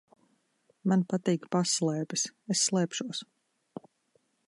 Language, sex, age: Latvian, female, 30-39